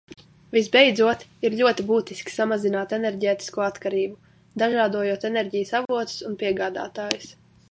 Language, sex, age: Latvian, female, 19-29